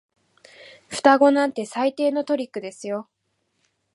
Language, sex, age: Japanese, female, 19-29